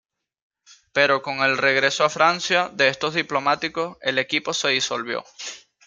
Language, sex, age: Spanish, male, 19-29